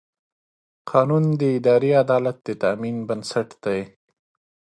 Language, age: Pashto, 30-39